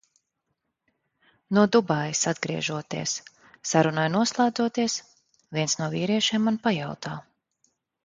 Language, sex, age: Latvian, female, 40-49